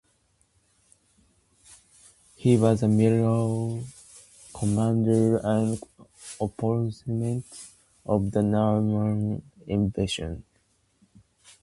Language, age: English, under 19